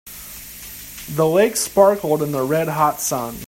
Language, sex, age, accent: English, male, 30-39, United States English